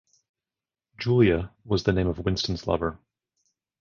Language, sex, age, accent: English, male, 30-39, United States English